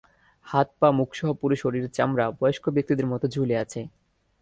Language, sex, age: Bengali, male, 19-29